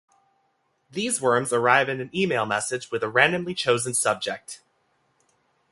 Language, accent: English, United States English